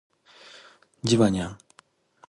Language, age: Japanese, 19-29